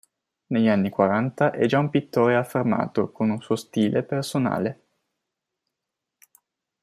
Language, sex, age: Italian, male, 19-29